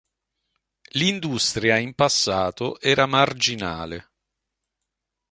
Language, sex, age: Italian, male, 40-49